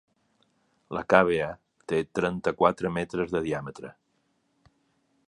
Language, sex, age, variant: Catalan, male, 50-59, Balear